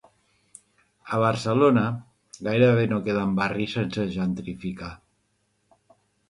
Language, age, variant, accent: Catalan, 50-59, Central, central